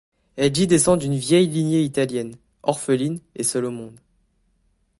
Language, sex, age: French, male, 19-29